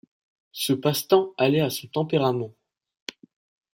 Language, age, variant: French, 19-29, Français de métropole